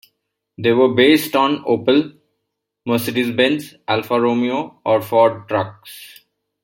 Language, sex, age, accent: English, male, 30-39, India and South Asia (India, Pakistan, Sri Lanka)